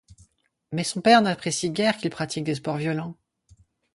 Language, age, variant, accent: French, 19-29, Français de métropole, Français de l'est de la France